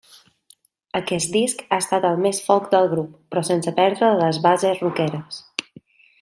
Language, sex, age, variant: Catalan, female, 19-29, Balear